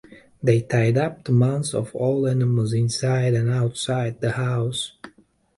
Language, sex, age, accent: English, male, 30-39, England English